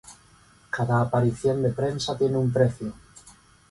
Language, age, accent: Spanish, 50-59, España: Centro-Sur peninsular (Madrid, Toledo, Castilla-La Mancha)